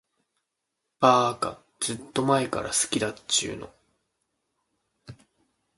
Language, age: Japanese, 19-29